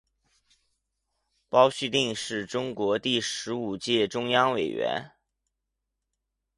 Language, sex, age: Chinese, male, 19-29